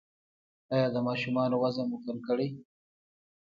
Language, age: Pashto, 30-39